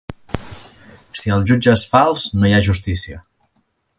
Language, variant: Catalan, Central